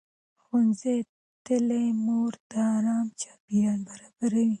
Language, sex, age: Pashto, female, 19-29